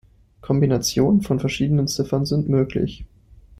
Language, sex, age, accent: German, male, 19-29, Deutschland Deutsch